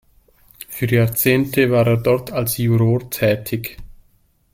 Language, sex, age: German, male, 30-39